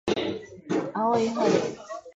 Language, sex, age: Japanese, female, 19-29